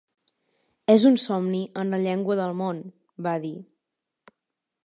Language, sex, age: Catalan, female, under 19